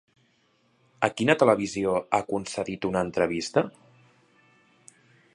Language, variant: Catalan, Central